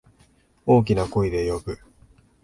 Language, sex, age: Japanese, male, 19-29